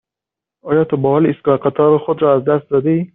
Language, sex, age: Persian, male, under 19